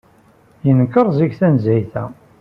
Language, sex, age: Kabyle, male, 40-49